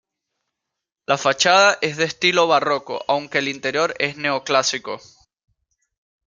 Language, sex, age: Spanish, male, 19-29